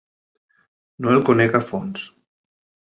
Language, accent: Catalan, valencià